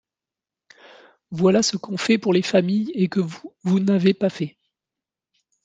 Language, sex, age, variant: French, male, 40-49, Français de métropole